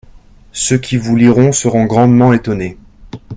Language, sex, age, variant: French, male, 30-39, Français de métropole